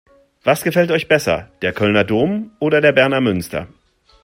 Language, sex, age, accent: German, male, 40-49, Deutschland Deutsch